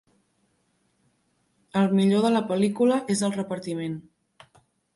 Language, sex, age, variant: Catalan, female, 19-29, Central